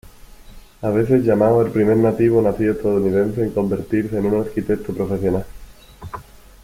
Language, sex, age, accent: Spanish, male, 19-29, España: Sur peninsular (Andalucia, Extremadura, Murcia)